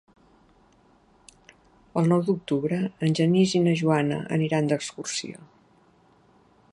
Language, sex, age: Catalan, female, 60-69